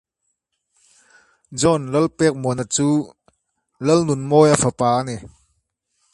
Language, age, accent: English, 30-39, United States English